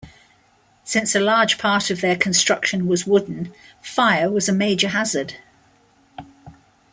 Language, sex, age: English, female, 60-69